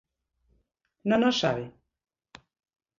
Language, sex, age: Galician, female, 60-69